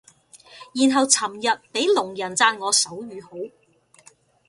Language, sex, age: Cantonese, female, 50-59